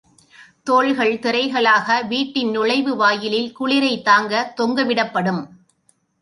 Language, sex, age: Tamil, female, 40-49